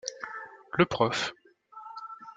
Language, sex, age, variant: French, male, 19-29, Français de métropole